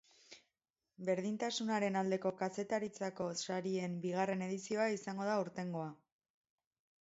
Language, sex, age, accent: Basque, female, 30-39, Erdialdekoa edo Nafarra (Gipuzkoa, Nafarroa)